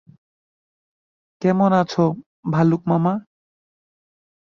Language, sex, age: Bengali, male, 19-29